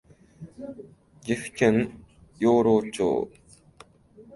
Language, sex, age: Japanese, male, 19-29